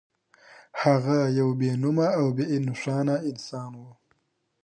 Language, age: Pashto, 19-29